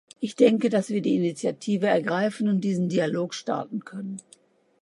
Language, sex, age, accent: German, female, 60-69, Deutschland Deutsch